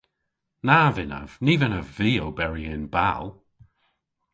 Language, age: Cornish, 50-59